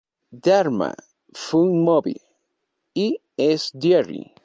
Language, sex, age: Spanish, male, 19-29